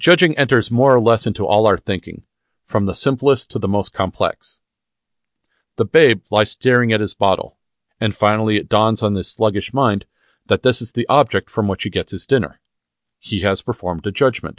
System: none